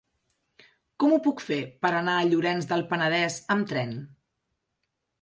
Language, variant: Catalan, Central